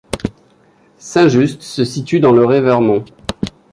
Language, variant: French, Français de métropole